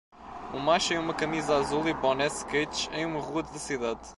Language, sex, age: Portuguese, male, 19-29